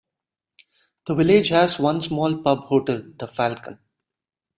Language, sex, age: English, male, 19-29